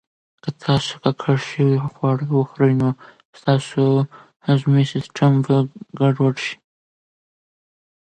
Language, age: Pashto, under 19